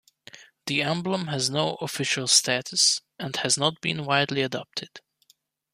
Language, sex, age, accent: English, male, 30-39, United States English